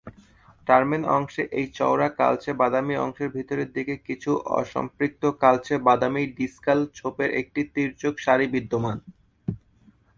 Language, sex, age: Bengali, male, 19-29